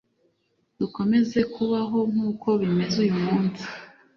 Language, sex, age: Kinyarwanda, female, 19-29